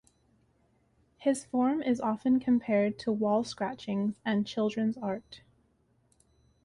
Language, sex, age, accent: English, female, 19-29, Canadian English